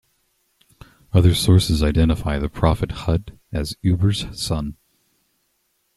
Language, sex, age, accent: English, male, 19-29, United States English